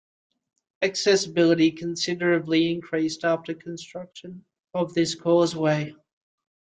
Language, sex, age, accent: English, male, 30-39, Australian English